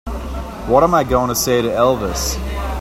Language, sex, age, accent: English, male, 30-39, United States English